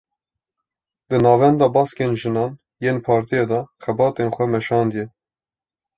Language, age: Kurdish, 19-29